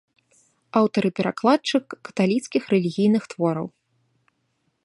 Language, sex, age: Belarusian, female, 19-29